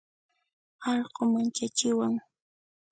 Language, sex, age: Puno Quechua, female, 30-39